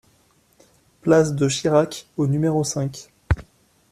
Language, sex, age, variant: French, male, 19-29, Français de métropole